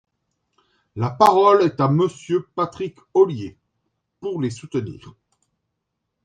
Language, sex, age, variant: French, male, 40-49, Français de métropole